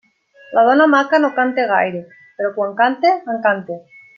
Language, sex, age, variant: Catalan, female, 19-29, Nord-Occidental